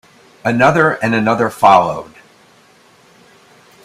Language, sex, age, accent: English, male, 60-69, United States English